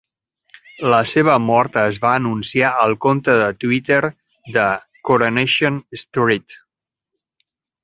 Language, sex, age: Catalan, male, 40-49